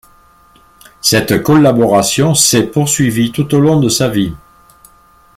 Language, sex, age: French, male, 70-79